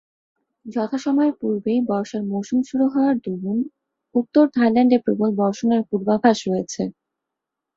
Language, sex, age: Bengali, female, 19-29